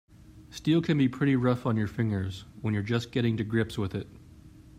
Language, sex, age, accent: English, male, 30-39, United States English